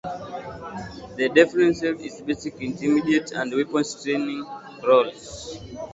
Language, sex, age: English, male, 19-29